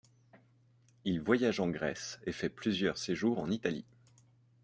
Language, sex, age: French, male, 30-39